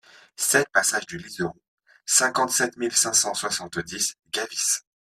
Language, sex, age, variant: French, male, 30-39, Français de métropole